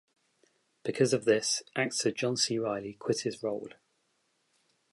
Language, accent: English, England English